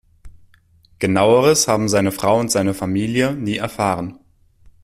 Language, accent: German, Deutschland Deutsch